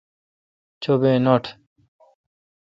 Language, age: Kalkoti, 19-29